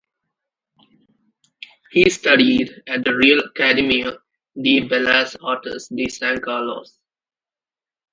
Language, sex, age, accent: English, male, under 19, India and South Asia (India, Pakistan, Sri Lanka)